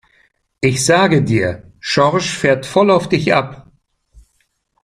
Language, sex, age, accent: German, male, 60-69, Deutschland Deutsch